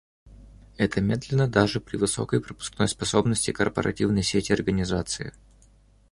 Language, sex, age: Russian, male, 19-29